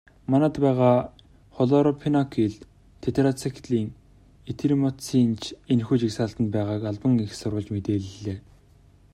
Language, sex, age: Mongolian, male, 19-29